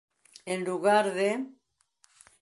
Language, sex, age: Galician, female, 60-69